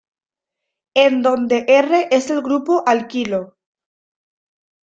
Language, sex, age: Spanish, female, 19-29